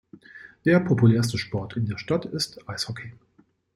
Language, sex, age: German, male, 30-39